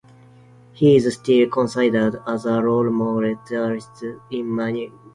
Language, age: English, 19-29